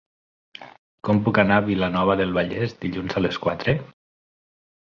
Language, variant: Catalan, Nord-Occidental